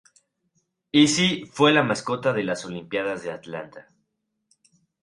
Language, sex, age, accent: Spanish, male, 19-29, México